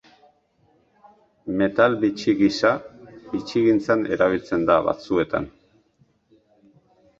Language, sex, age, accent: Basque, male, 50-59, Mendebalekoa (Araba, Bizkaia, Gipuzkoako mendebaleko herri batzuk)